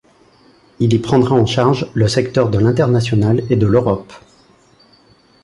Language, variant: French, Français de métropole